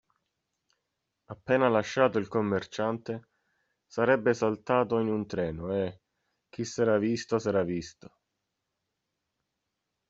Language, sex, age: Italian, male, 30-39